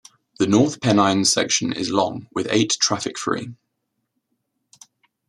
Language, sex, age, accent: English, male, 19-29, England English